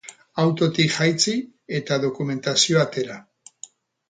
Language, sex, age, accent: Basque, male, 60-69, Erdialdekoa edo Nafarra (Gipuzkoa, Nafarroa)